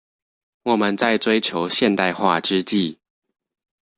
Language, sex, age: Chinese, male, under 19